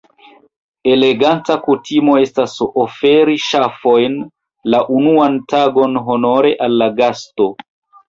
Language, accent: Esperanto, Internacia